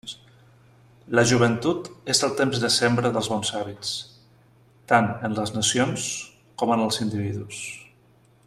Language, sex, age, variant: Catalan, male, 40-49, Central